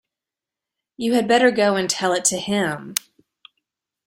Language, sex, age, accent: English, female, 50-59, United States English